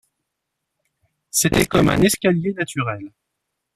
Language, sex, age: French, male, 40-49